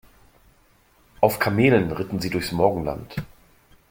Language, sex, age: German, male, 40-49